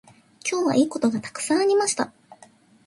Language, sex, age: Japanese, female, 19-29